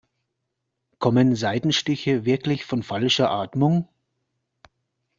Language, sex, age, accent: German, male, 40-49, Deutschland Deutsch